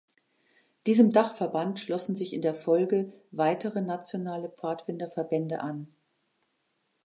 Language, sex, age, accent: German, female, 60-69, Deutschland Deutsch